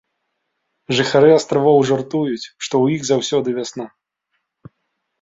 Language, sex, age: Belarusian, male, 40-49